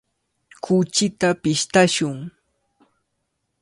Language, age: Cajatambo North Lima Quechua, 19-29